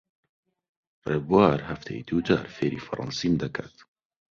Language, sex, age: Central Kurdish, male, under 19